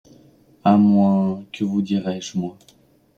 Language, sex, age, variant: French, male, under 19, Français de métropole